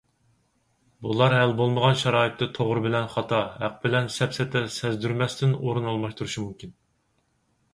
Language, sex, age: Uyghur, male, 30-39